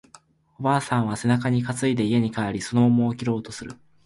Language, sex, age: Japanese, male, under 19